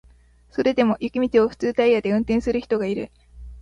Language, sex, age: Japanese, female, 19-29